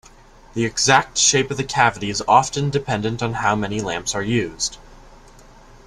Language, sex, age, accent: English, male, under 19, United States English